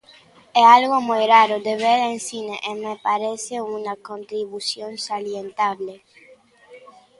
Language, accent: Galician, Normativo (estándar)